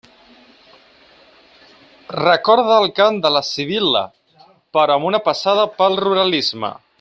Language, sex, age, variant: Catalan, male, 30-39, Central